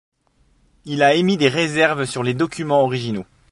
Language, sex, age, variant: French, male, 30-39, Français de métropole